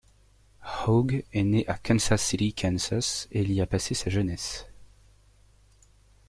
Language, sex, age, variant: French, male, 19-29, Français de métropole